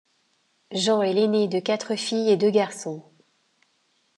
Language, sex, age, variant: French, female, 50-59, Français de métropole